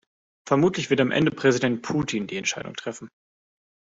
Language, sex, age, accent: German, male, 30-39, Deutschland Deutsch